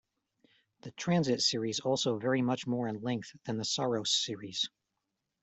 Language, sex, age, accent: English, male, 40-49, United States English